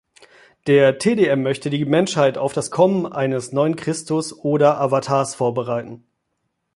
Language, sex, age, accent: German, male, 30-39, Deutschland Deutsch